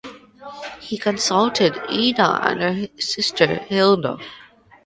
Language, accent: English, United States English